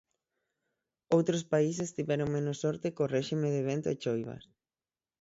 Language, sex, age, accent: Galician, male, 19-29, Atlántico (seseo e gheada); Normativo (estándar)